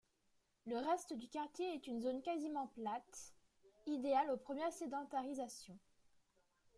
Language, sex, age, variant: French, female, under 19, Français de métropole